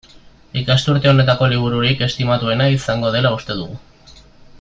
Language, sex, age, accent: Basque, male, 19-29, Mendebalekoa (Araba, Bizkaia, Gipuzkoako mendebaleko herri batzuk)